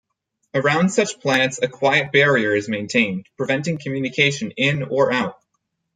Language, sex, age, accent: English, male, 19-29, United States English